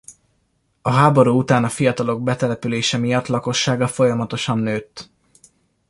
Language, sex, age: Hungarian, male, 19-29